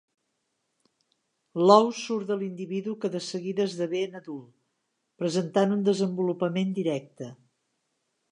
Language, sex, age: Catalan, female, 60-69